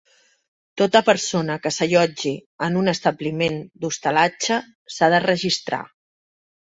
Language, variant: Catalan, Central